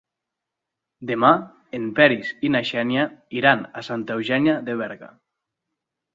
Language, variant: Catalan, Central